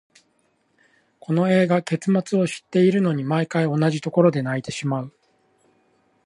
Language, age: Japanese, 40-49